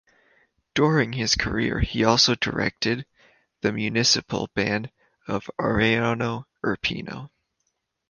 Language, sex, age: English, male, 19-29